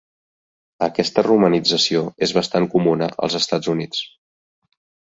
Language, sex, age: Catalan, male, 30-39